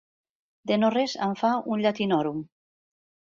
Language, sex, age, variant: Catalan, female, 50-59, Septentrional